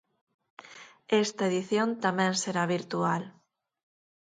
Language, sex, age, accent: Galician, female, 30-39, Normativo (estándar)